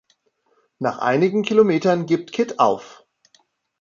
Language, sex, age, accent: German, male, 50-59, Deutschland Deutsch